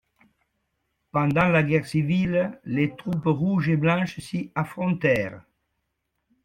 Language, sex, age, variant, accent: French, male, 70-79, Français d'Amérique du Nord, Français du Canada